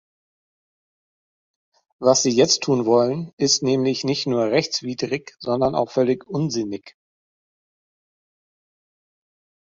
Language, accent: German, Deutschland Deutsch